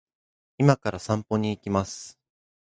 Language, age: Japanese, 19-29